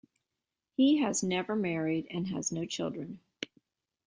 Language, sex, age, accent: English, female, 60-69, United States English